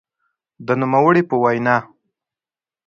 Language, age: Pashto, 19-29